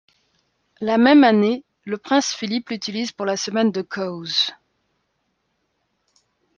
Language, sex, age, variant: French, female, 30-39, Français de métropole